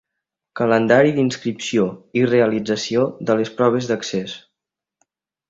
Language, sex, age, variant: Catalan, male, under 19, Central